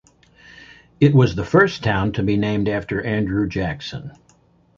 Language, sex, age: English, male, 70-79